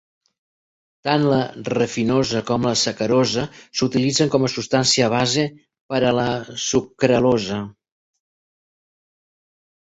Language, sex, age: Catalan, male, 60-69